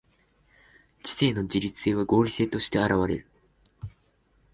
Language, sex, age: Japanese, male, 19-29